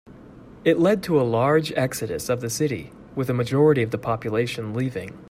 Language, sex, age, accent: English, male, 19-29, United States English